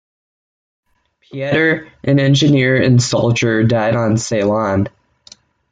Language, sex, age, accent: English, male, under 19, United States English